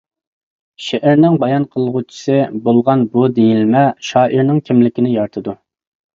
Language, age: Uyghur, 19-29